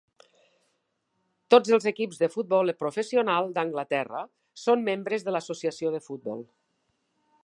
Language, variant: Catalan, Nord-Occidental